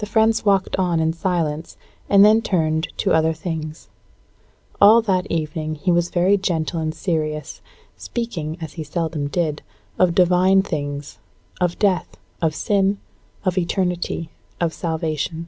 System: none